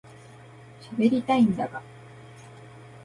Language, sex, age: Japanese, female, 19-29